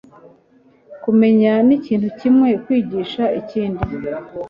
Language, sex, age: Kinyarwanda, female, 50-59